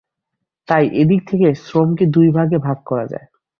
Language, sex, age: Bengali, male, 19-29